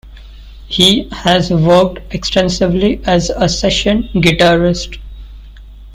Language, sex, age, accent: English, male, 19-29, India and South Asia (India, Pakistan, Sri Lanka)